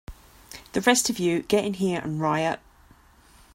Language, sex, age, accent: English, female, 40-49, England English